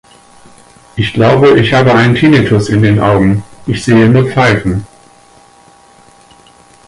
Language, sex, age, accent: German, male, 40-49, Deutschland Deutsch